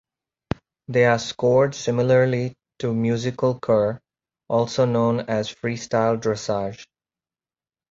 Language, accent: English, England English